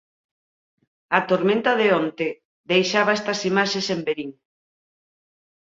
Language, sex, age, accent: Galician, female, 40-49, Normativo (estándar)